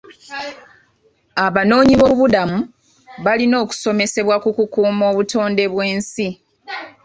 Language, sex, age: Ganda, female, 30-39